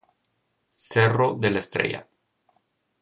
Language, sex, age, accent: Spanish, male, 30-39, México